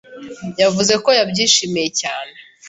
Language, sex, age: Kinyarwanda, female, 19-29